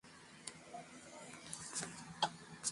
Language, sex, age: Swahili, female, 19-29